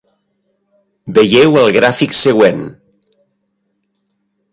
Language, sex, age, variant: Catalan, male, 50-59, Nord-Occidental